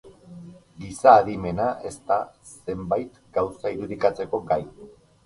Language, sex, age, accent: Basque, male, 40-49, Erdialdekoa edo Nafarra (Gipuzkoa, Nafarroa)